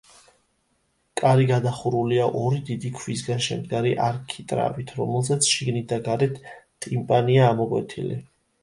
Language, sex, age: Georgian, male, 19-29